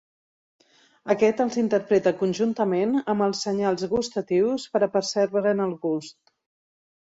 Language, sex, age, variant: Catalan, female, 50-59, Central